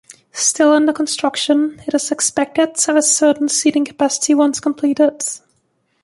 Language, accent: English, England English